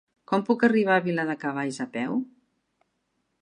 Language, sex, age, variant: Catalan, female, 60-69, Central